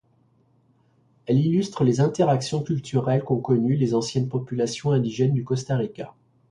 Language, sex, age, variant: French, male, 50-59, Français de métropole